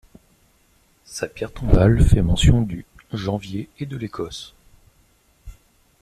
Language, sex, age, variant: French, male, 30-39, Français de métropole